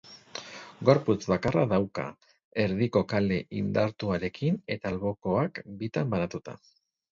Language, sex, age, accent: Basque, male, 40-49, Mendebalekoa (Araba, Bizkaia, Gipuzkoako mendebaleko herri batzuk)